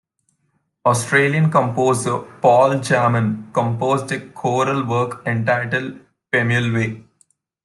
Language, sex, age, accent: English, male, 19-29, India and South Asia (India, Pakistan, Sri Lanka)